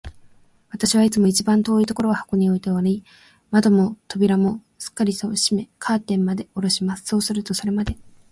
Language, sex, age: Japanese, female, 19-29